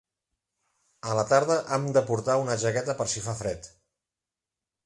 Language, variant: Catalan, Central